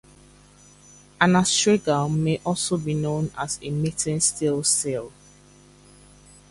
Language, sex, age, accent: English, female, 30-39, England English